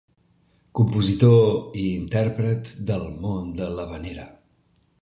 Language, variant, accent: Catalan, Central, central